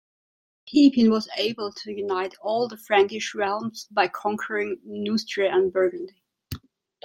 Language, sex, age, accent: English, female, 40-49, England English